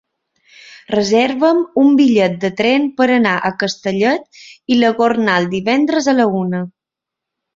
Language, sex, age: Catalan, female, 30-39